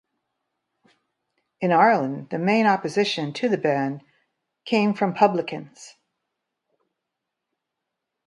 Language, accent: English, United States English